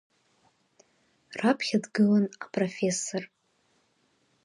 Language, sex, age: Abkhazian, female, 19-29